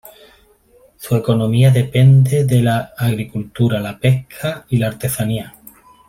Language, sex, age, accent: Spanish, male, 30-39, España: Sur peninsular (Andalucia, Extremadura, Murcia)